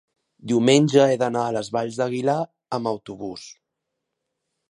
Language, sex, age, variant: Catalan, male, 30-39, Central